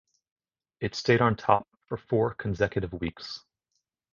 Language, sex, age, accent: English, male, 30-39, United States English